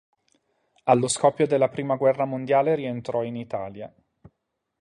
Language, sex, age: Italian, male, 30-39